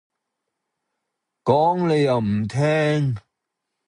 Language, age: Cantonese, 40-49